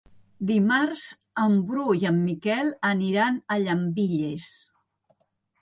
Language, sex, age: Catalan, female, 60-69